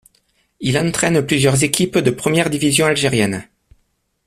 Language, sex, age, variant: French, male, 30-39, Français de métropole